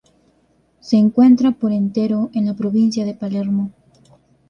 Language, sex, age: Spanish, female, 19-29